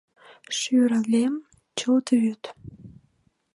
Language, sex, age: Mari, female, 19-29